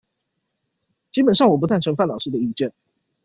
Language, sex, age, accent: Chinese, male, 30-39, 出生地：臺北市